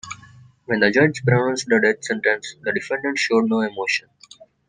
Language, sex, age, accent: English, male, 19-29, India and South Asia (India, Pakistan, Sri Lanka)